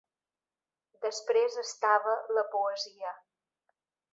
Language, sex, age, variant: Catalan, female, 40-49, Balear